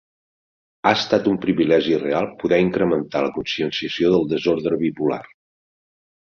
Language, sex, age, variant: Catalan, male, 50-59, Central